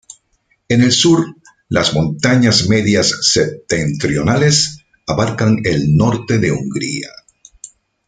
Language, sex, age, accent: Spanish, male, 50-59, Caribe: Cuba, Venezuela, Puerto Rico, República Dominicana, Panamá, Colombia caribeña, México caribeño, Costa del golfo de México